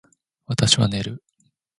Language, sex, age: Japanese, male, 19-29